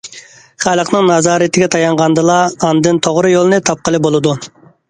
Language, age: Uyghur, 30-39